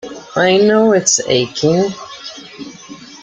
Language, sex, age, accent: English, female, 60-69, United States English